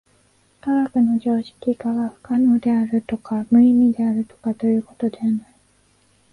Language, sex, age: Japanese, female, 19-29